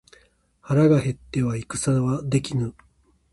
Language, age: Japanese, 50-59